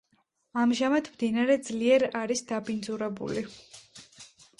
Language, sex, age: Georgian, female, 19-29